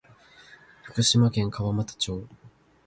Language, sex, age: Japanese, male, 19-29